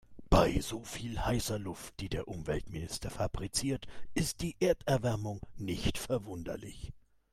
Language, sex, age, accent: German, male, 30-39, Deutschland Deutsch